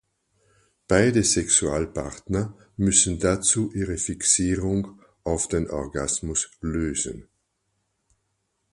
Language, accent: German, Österreichisches Deutsch